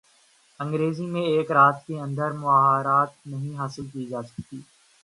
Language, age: Urdu, 19-29